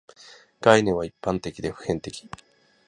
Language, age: Japanese, 50-59